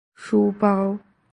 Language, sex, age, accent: Chinese, male, under 19, 出生地：江西省